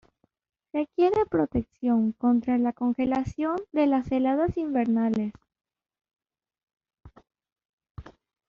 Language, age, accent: Spanish, 90+, Andino-Pacífico: Colombia, Perú, Ecuador, oeste de Bolivia y Venezuela andina